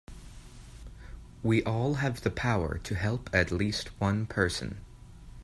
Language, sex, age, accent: English, male, 19-29, United States English